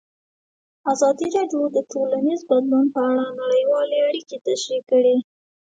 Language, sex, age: Pashto, female, 19-29